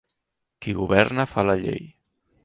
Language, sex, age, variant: Catalan, male, 19-29, Central